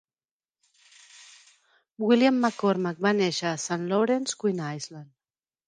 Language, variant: Catalan, Central